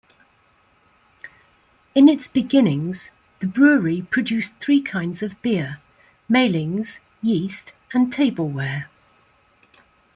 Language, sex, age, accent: English, female, 70-79, England English